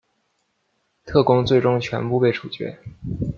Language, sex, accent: Chinese, male, 出生地：湖北省